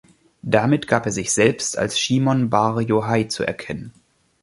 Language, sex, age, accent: German, male, 19-29, Deutschland Deutsch